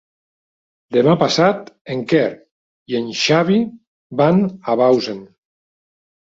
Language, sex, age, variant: Catalan, male, 40-49, Nord-Occidental